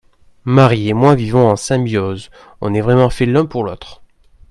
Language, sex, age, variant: French, male, 19-29, Français de métropole